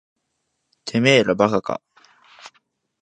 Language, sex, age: Japanese, male, 19-29